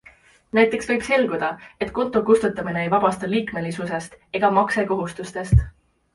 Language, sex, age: Estonian, female, 19-29